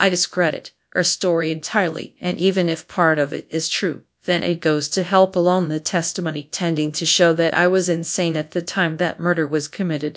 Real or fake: fake